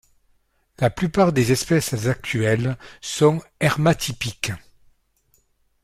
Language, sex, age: French, male, 70-79